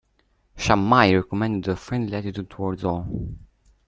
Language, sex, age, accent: English, male, 19-29, United States English